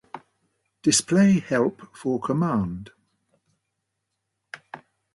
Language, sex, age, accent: English, male, 70-79, England English